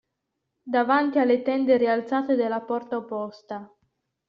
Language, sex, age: Italian, female, 19-29